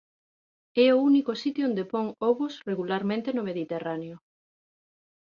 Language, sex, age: Galician, female, 40-49